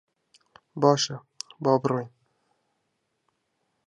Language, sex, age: Central Kurdish, male, 19-29